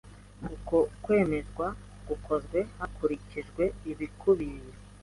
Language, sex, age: Kinyarwanda, female, 19-29